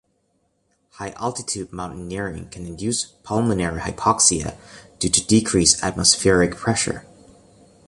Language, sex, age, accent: English, male, 19-29, United States English